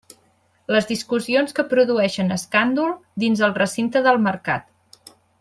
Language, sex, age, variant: Catalan, female, 19-29, Central